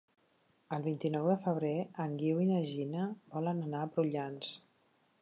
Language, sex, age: Catalan, female, 40-49